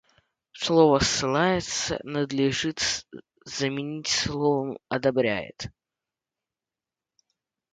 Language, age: Russian, under 19